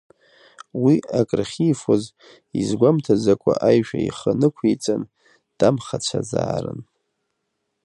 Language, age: Abkhazian, 30-39